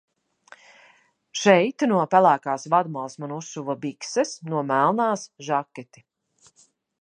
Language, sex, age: Latvian, female, 30-39